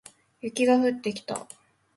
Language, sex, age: Japanese, female, 19-29